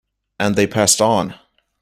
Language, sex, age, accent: English, male, 19-29, United States English